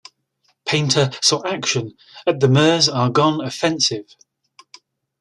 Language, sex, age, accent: English, male, 50-59, England English